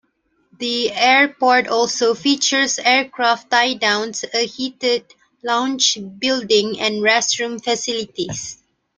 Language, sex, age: English, female, 19-29